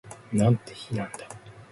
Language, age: Japanese, 50-59